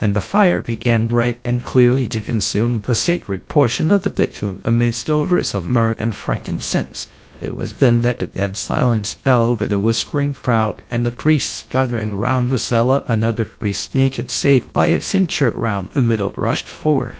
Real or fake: fake